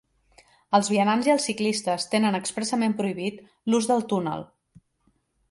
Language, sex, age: Catalan, female, 30-39